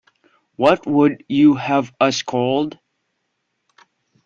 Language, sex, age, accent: English, male, 19-29, United States English